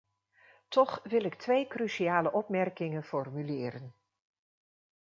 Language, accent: Dutch, Nederlands Nederlands